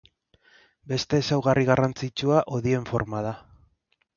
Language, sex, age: Basque, male, 30-39